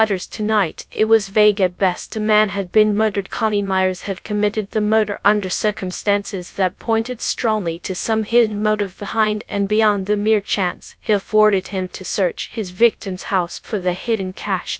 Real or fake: fake